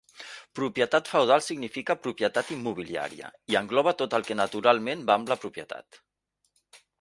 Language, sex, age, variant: Catalan, male, 40-49, Central